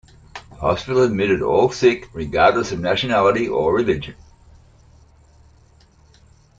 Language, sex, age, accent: English, male, 60-69, Australian English